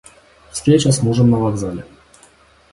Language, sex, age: Russian, male, 30-39